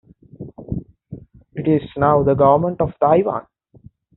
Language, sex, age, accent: English, male, 19-29, England English